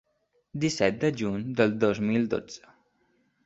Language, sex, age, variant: Catalan, male, under 19, Nord-Occidental